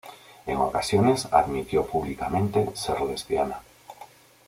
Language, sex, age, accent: Spanish, male, 40-49, España: Norte peninsular (Asturias, Castilla y León, Cantabria, País Vasco, Navarra, Aragón, La Rioja, Guadalajara, Cuenca)